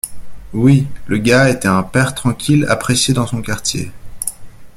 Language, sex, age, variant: French, male, 19-29, Français de métropole